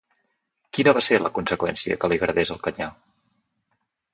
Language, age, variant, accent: Catalan, 30-39, Central, central